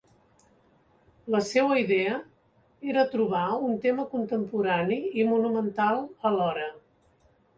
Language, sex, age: Catalan, female, 70-79